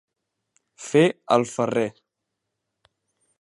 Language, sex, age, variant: Catalan, male, under 19, Central